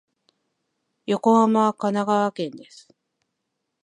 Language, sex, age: Japanese, female, 40-49